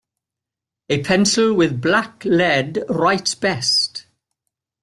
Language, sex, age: English, male, 80-89